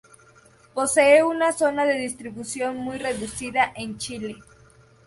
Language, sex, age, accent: Spanish, female, 19-29, México